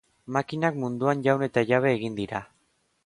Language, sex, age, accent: Basque, male, 19-29, Erdialdekoa edo Nafarra (Gipuzkoa, Nafarroa)